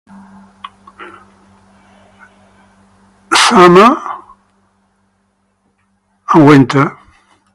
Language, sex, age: English, male, 60-69